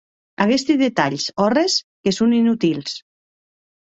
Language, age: Occitan, 50-59